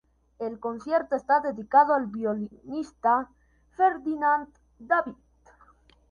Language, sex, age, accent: Spanish, male, under 19, Andino-Pacífico: Colombia, Perú, Ecuador, oeste de Bolivia y Venezuela andina